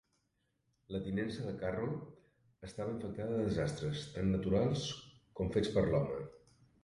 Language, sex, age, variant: Catalan, male, 50-59, Septentrional